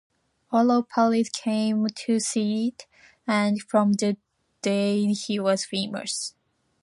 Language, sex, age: English, female, 19-29